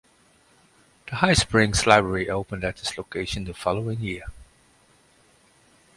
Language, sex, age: English, male, 50-59